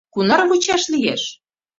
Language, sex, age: Mari, female, 40-49